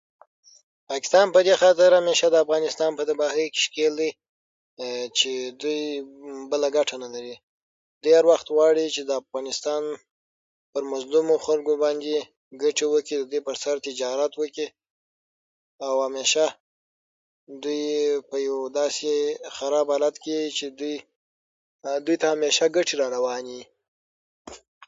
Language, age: Pashto, under 19